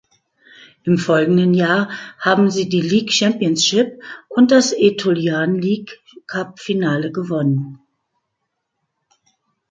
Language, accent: German, Deutschland Deutsch